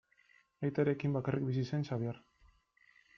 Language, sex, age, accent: Basque, male, 19-29, Erdialdekoa edo Nafarra (Gipuzkoa, Nafarroa)